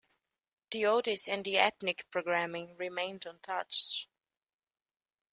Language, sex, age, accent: English, female, 19-29, Welsh English